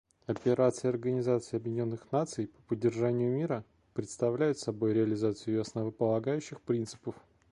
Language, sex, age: Russian, male, 30-39